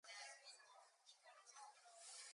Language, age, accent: English, 19-29, United States English